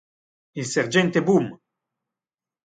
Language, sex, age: Italian, male, 40-49